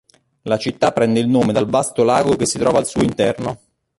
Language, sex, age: Italian, male, 40-49